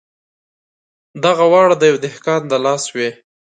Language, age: Pashto, 19-29